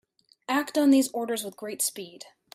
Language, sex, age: English, female, 30-39